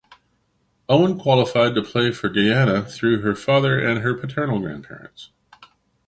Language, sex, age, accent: English, male, 50-59, Canadian English